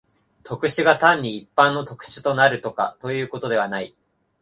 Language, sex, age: Japanese, male, 19-29